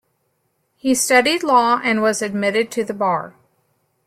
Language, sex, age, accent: English, female, 50-59, United States English